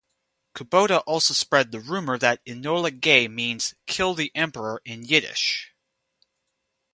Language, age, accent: English, 19-29, United States English